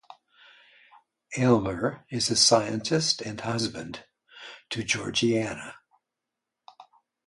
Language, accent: English, United States English